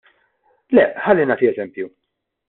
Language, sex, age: Maltese, male, 40-49